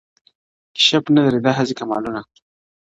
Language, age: Pashto, 19-29